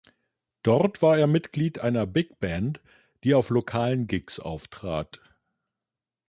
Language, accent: German, Deutschland Deutsch